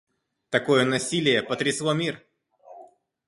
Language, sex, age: Russian, male, under 19